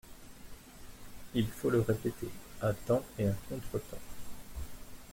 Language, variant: French, Français de métropole